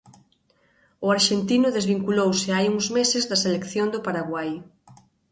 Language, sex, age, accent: Galician, female, 30-39, Normativo (estándar)